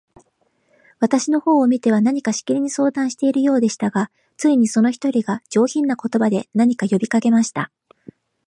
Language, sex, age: Japanese, female, 40-49